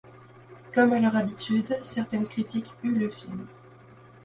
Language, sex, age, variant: French, female, 19-29, Français de métropole